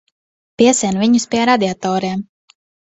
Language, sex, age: Latvian, female, 30-39